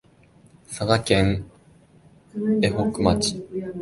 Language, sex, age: Japanese, male, 19-29